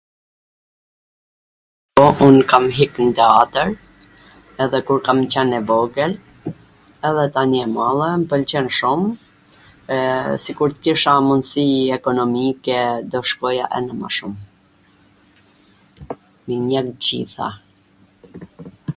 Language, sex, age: Gheg Albanian, female, 40-49